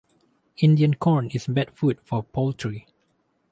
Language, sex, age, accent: English, male, 19-29, Malaysian English